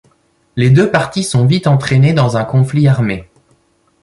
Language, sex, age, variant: French, male, 19-29, Français de métropole